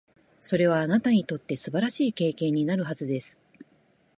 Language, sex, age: Japanese, female, 40-49